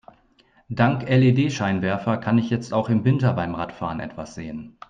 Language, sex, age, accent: German, male, 30-39, Deutschland Deutsch